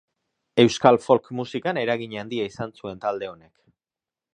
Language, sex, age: Basque, male, 30-39